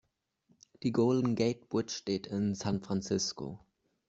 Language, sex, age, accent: German, male, under 19, Deutschland Deutsch